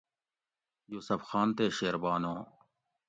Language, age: Gawri, 40-49